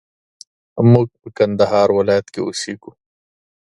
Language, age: Pashto, 30-39